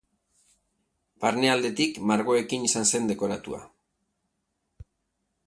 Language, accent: Basque, Erdialdekoa edo Nafarra (Gipuzkoa, Nafarroa)